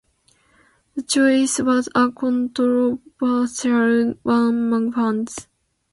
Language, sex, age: English, female, 19-29